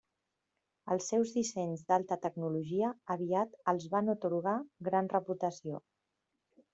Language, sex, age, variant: Catalan, female, 40-49, Central